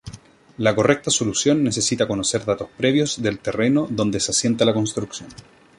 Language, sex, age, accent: Spanish, male, 19-29, Chileno: Chile, Cuyo